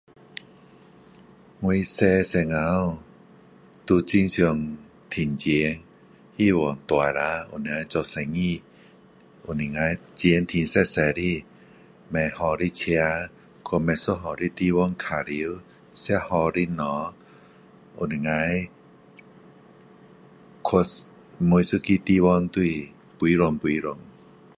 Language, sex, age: Min Dong Chinese, male, 50-59